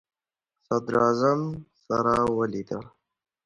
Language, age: Pashto, under 19